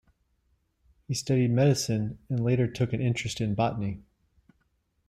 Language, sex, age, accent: English, male, 40-49, United States English